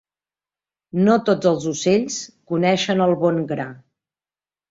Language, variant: Catalan, Nord-Occidental